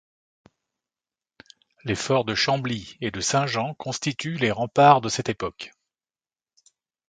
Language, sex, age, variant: French, male, 50-59, Français de métropole